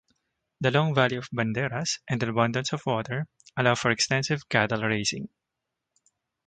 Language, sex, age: English, male, 19-29